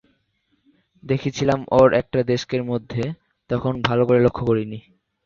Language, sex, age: Bengali, male, under 19